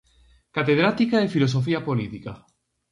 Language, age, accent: Galician, 19-29, Atlántico (seseo e gheada)